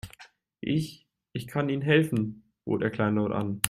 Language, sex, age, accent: German, male, 19-29, Deutschland Deutsch